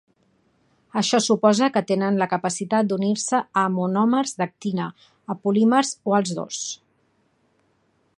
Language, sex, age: Catalan, female, 40-49